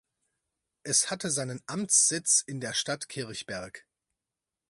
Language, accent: German, Deutschland Deutsch